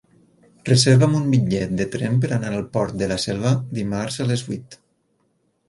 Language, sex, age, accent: Catalan, male, 50-59, valencià